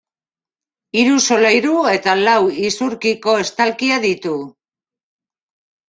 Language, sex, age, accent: Basque, male, 19-29, Mendebalekoa (Araba, Bizkaia, Gipuzkoako mendebaleko herri batzuk)